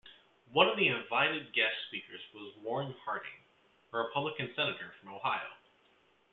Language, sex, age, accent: English, male, 19-29, United States English